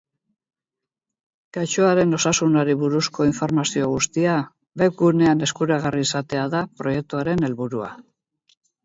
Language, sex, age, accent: Basque, female, 70-79, Mendebalekoa (Araba, Bizkaia, Gipuzkoako mendebaleko herri batzuk)